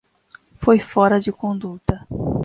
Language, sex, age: Portuguese, female, 30-39